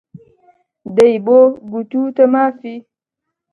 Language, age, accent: Central Kurdish, 19-29, سۆرانی